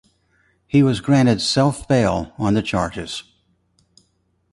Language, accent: English, United States English